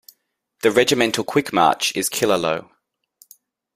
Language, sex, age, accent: English, male, 30-39, Australian English